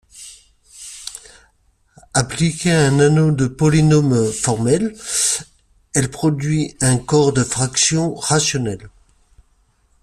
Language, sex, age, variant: French, male, 50-59, Français de métropole